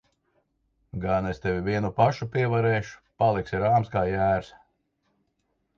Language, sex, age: Latvian, male, 50-59